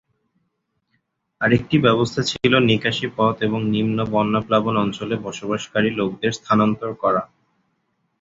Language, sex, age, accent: Bengali, male, 19-29, Bangladeshi